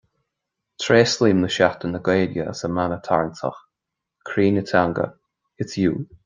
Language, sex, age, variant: Irish, male, 30-39, Gaeilge Chonnacht